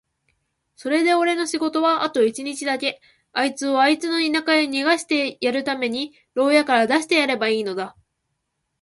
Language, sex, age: Japanese, female, 19-29